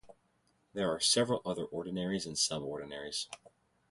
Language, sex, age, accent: English, male, 19-29, United States English